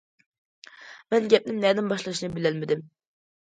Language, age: Uyghur, 19-29